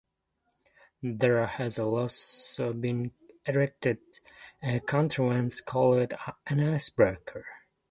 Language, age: English, 19-29